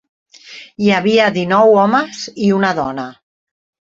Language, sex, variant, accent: Catalan, female, Central, Barceloní